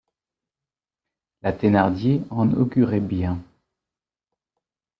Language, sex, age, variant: French, male, 40-49, Français de métropole